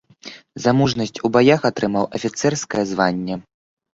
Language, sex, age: Belarusian, male, 19-29